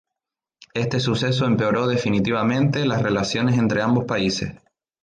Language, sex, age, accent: Spanish, male, 19-29, España: Islas Canarias